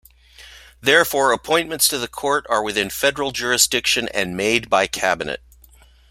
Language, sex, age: English, male, 50-59